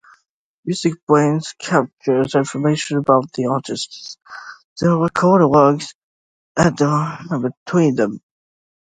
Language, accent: English, England English